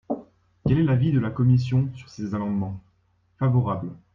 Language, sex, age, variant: French, male, under 19, Français de métropole